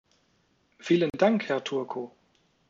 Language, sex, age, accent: German, male, 40-49, Deutschland Deutsch